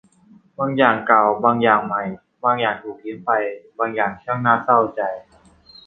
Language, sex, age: Thai, male, under 19